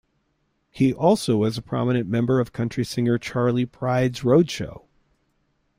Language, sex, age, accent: English, male, 50-59, United States English